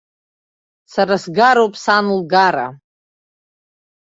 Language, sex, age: Abkhazian, female, 30-39